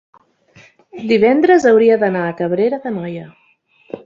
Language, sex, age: Catalan, female, 30-39